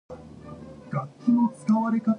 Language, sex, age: English, female, 19-29